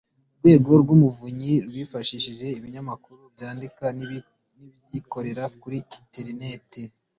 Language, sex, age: Kinyarwanda, male, 19-29